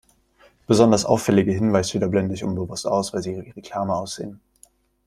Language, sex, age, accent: German, male, 19-29, Deutschland Deutsch